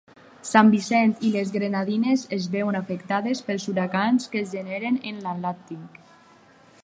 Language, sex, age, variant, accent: Catalan, female, under 19, Alacantí, valencià